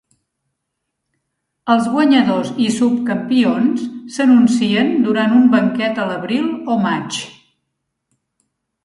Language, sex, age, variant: Catalan, female, 60-69, Central